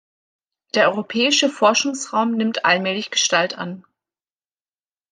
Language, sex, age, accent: German, female, 19-29, Deutschland Deutsch